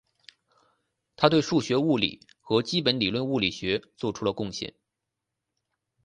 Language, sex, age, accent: Chinese, male, 19-29, 出生地：山东省